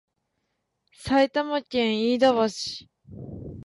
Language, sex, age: Japanese, female, 19-29